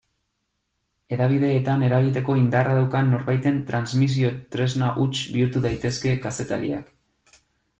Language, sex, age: Basque, male, 30-39